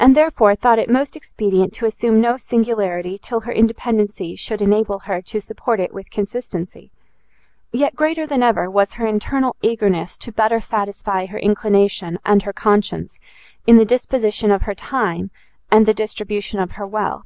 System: none